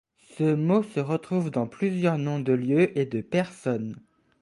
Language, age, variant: French, under 19, Français de métropole